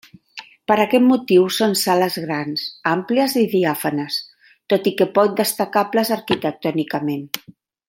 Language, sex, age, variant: Catalan, female, 50-59, Central